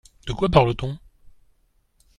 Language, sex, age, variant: French, male, 50-59, Français de métropole